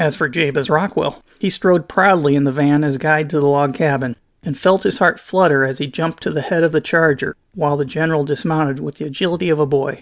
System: none